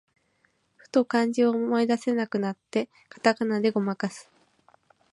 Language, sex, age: Japanese, female, 19-29